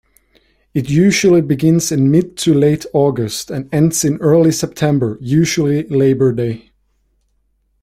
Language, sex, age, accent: English, male, 19-29, United States English